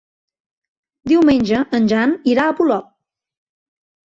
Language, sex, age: Catalan, female, 30-39